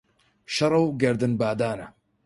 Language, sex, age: Central Kurdish, male, 19-29